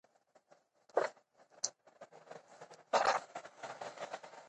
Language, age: Pashto, 19-29